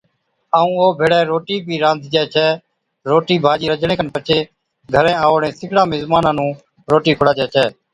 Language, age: Od, 40-49